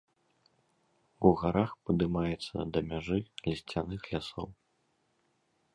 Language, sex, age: Belarusian, male, 19-29